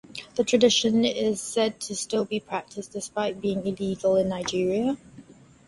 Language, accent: English, Singaporean English